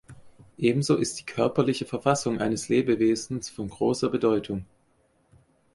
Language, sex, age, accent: German, male, 30-39, Deutschland Deutsch